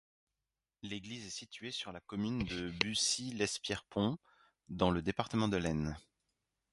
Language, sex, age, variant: French, male, 30-39, Français de métropole